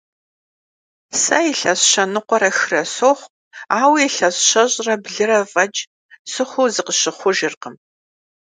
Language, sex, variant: Kabardian, female, Адыгэбзэ (Къэбэрдей, Кирил, псоми зэдай)